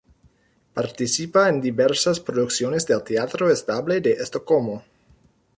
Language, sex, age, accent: Spanish, male, 30-39, México